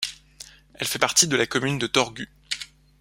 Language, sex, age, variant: French, male, 30-39, Français de métropole